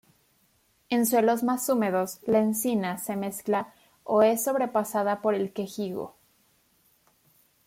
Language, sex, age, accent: Spanish, female, 19-29, México